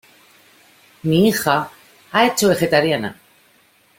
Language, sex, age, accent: Spanish, female, 40-49, España: Norte peninsular (Asturias, Castilla y León, Cantabria, País Vasco, Navarra, Aragón, La Rioja, Guadalajara, Cuenca)